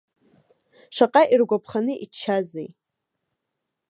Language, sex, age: Abkhazian, female, 19-29